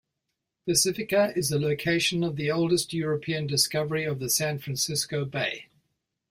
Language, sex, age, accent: English, male, 70-79, New Zealand English